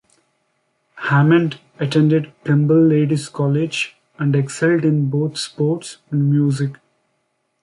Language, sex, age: English, male, 19-29